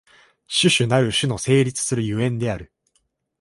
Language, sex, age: Japanese, male, 19-29